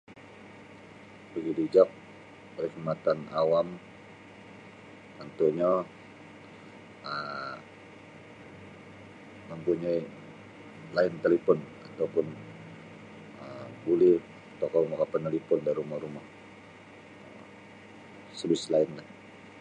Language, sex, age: Sabah Bisaya, male, 40-49